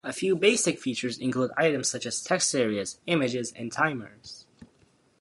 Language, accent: English, United States English